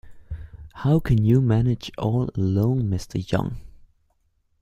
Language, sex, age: English, male, 19-29